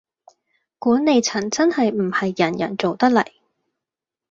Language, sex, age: Cantonese, female, 19-29